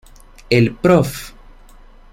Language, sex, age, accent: Spanish, male, 19-29, América central